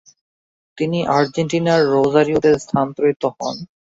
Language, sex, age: Bengali, male, 19-29